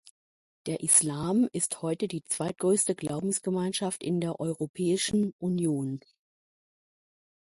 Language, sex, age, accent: German, female, 50-59, Deutschland Deutsch